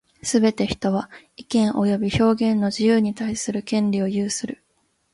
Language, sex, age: Japanese, female, 19-29